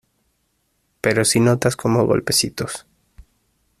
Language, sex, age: Spanish, male, 19-29